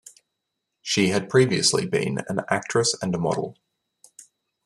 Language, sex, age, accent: English, male, 30-39, Australian English